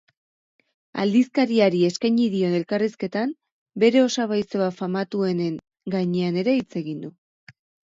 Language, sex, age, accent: Basque, female, 40-49, Erdialdekoa edo Nafarra (Gipuzkoa, Nafarroa)